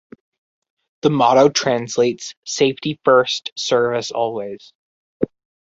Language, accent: English, United States English